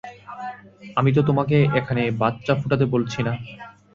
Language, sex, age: Bengali, male, 19-29